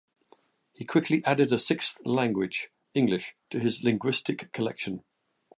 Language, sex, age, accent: English, male, 60-69, England English